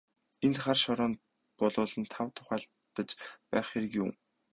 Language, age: Mongolian, 19-29